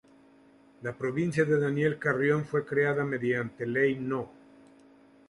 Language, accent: Spanish, México